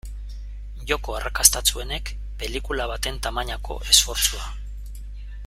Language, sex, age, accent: Basque, male, 40-49, Mendebalekoa (Araba, Bizkaia, Gipuzkoako mendebaleko herri batzuk)